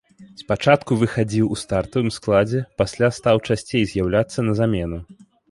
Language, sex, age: Belarusian, male, 19-29